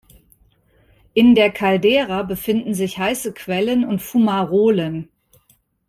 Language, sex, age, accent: German, female, 50-59, Deutschland Deutsch